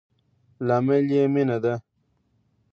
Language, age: Pashto, 19-29